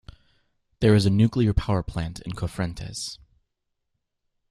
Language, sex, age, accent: English, male, 30-39, United States English